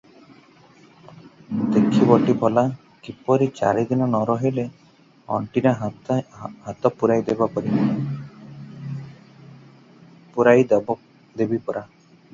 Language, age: Odia, 19-29